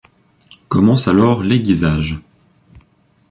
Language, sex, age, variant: French, male, under 19, Français de métropole